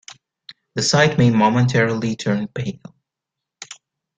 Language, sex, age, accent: English, male, 19-29, United States English